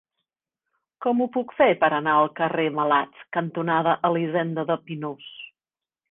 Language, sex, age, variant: Catalan, female, 50-59, Central